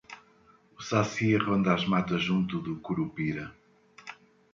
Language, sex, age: Portuguese, male, 50-59